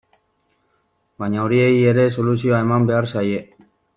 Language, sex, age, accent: Basque, male, 19-29, Mendebalekoa (Araba, Bizkaia, Gipuzkoako mendebaleko herri batzuk)